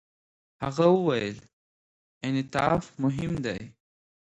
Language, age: Pashto, 19-29